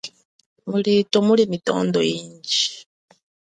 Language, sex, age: Chokwe, female, 40-49